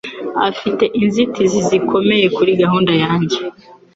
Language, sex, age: Kinyarwanda, female, 19-29